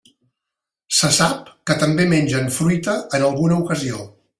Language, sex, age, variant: Catalan, male, 60-69, Central